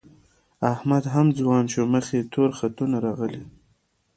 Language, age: Pashto, 19-29